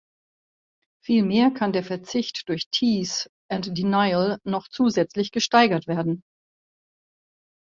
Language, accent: German, Deutschland Deutsch